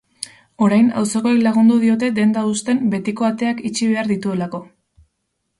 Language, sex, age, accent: Basque, female, 19-29, Erdialdekoa edo Nafarra (Gipuzkoa, Nafarroa)